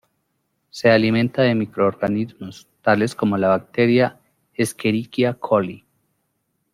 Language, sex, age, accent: Spanish, male, 40-49, Andino-Pacífico: Colombia, Perú, Ecuador, oeste de Bolivia y Venezuela andina